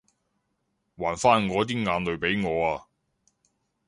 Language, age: Cantonese, 40-49